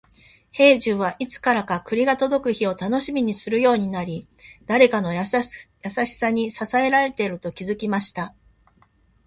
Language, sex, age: Japanese, female, 50-59